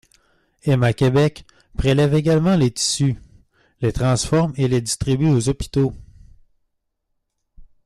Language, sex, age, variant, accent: French, male, 19-29, Français d'Amérique du Nord, Français du Canada